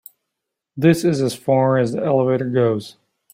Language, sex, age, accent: English, male, 19-29, United States English